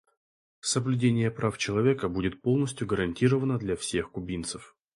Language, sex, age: Russian, male, 19-29